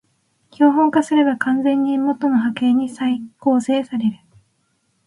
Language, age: Japanese, 19-29